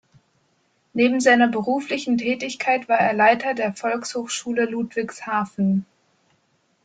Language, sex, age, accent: German, female, 19-29, Deutschland Deutsch